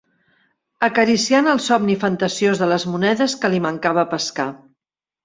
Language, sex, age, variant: Catalan, female, 60-69, Central